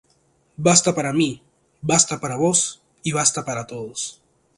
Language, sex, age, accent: Spanish, male, 19-29, Andino-Pacífico: Colombia, Perú, Ecuador, oeste de Bolivia y Venezuela andina